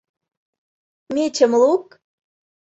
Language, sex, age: Mari, female, 19-29